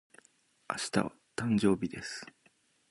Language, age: Japanese, 30-39